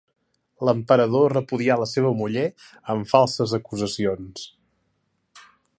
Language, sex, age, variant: Catalan, male, 19-29, Central